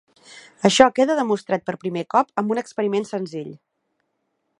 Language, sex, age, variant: Catalan, female, 30-39, Central